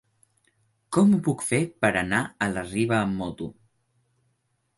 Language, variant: Catalan, Central